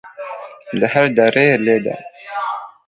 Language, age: Kurdish, 19-29